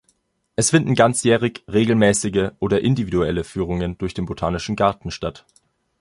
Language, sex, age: German, male, 19-29